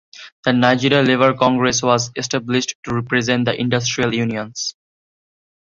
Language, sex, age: English, male, 19-29